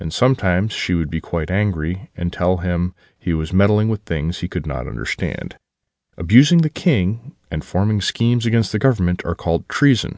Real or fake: real